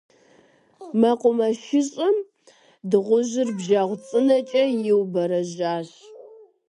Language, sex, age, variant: Kabardian, female, 30-39, Адыгэбзэ (Къэбэрдей, Кирил, псоми зэдай)